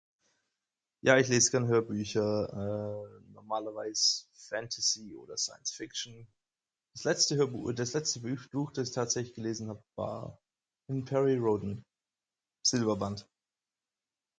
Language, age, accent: German, 30-39, Deutschland Deutsch